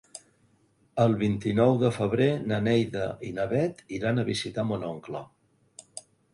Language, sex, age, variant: Catalan, male, 60-69, Central